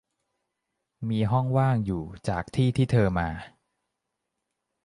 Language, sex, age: Thai, male, 19-29